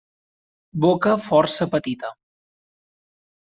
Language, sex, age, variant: Catalan, male, 19-29, Central